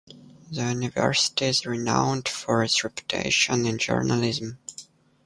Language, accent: English, United States English